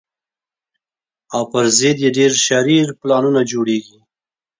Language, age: Pashto, 19-29